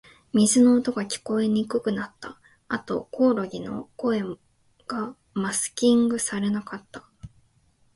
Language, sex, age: Japanese, female, 19-29